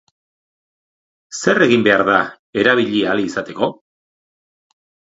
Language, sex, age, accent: Basque, male, 40-49, Erdialdekoa edo Nafarra (Gipuzkoa, Nafarroa)